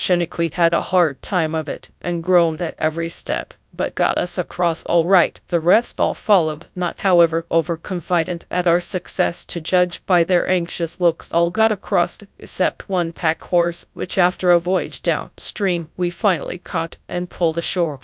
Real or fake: fake